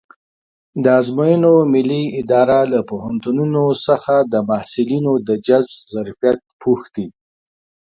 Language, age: Pashto, 40-49